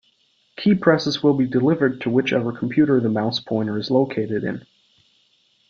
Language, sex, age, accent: English, male, under 19, United States English